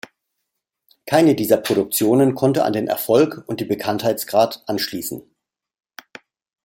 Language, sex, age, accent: German, male, 50-59, Deutschland Deutsch